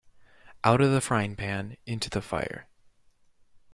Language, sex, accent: English, male, United States English